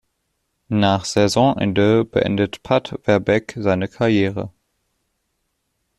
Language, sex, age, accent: German, male, under 19, Deutschland Deutsch